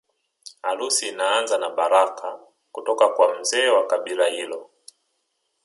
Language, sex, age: Swahili, male, 30-39